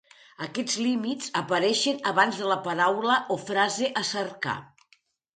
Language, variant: Catalan, Nord-Occidental